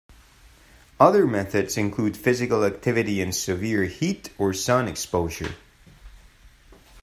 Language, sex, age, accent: English, male, 19-29, United States English